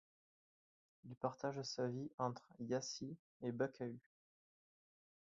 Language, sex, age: French, male, 30-39